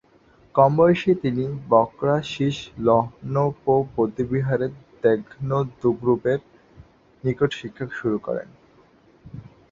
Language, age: Bengali, 19-29